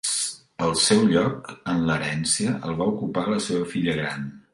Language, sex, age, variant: Catalan, male, 50-59, Central